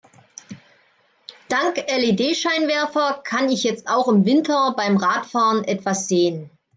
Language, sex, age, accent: German, female, 40-49, Deutschland Deutsch